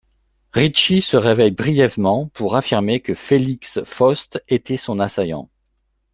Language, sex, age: French, male, 40-49